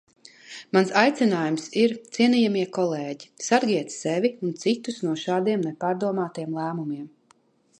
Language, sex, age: Latvian, female, 40-49